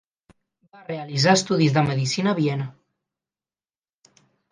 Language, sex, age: Catalan, male, 19-29